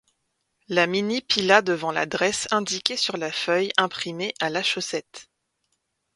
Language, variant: French, Français de métropole